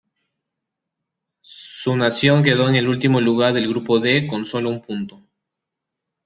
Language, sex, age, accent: Spanish, male, 19-29, Andino-Pacífico: Colombia, Perú, Ecuador, oeste de Bolivia y Venezuela andina